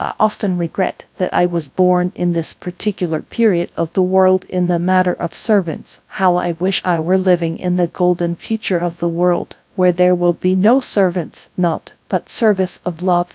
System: TTS, GradTTS